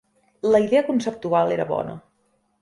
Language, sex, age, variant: Catalan, female, 30-39, Central